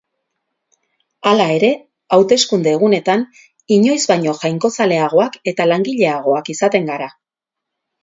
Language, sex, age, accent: Basque, female, 40-49, Erdialdekoa edo Nafarra (Gipuzkoa, Nafarroa)